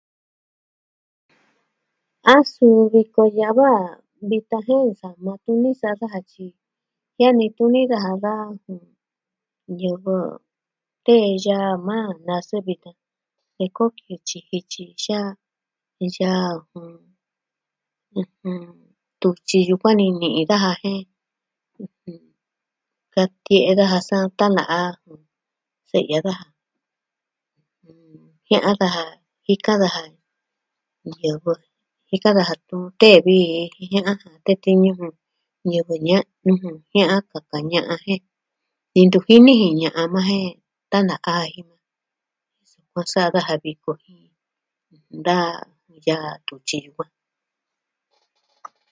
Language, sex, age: Southwestern Tlaxiaco Mixtec, female, 60-69